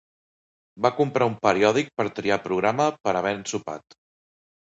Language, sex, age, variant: Catalan, male, 40-49, Central